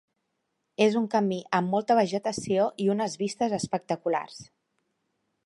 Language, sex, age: Catalan, female, 40-49